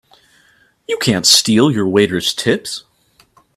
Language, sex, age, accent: English, male, 19-29, United States English